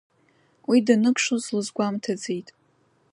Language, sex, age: Abkhazian, female, under 19